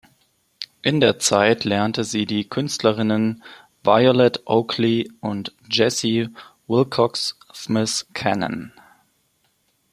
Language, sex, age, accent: German, male, 19-29, Deutschland Deutsch